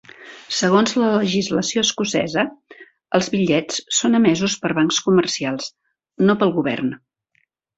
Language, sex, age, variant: Catalan, female, 60-69, Central